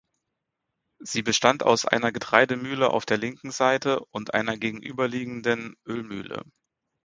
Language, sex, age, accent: German, male, 30-39, Deutschland Deutsch